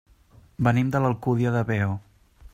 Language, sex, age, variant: Catalan, male, 30-39, Central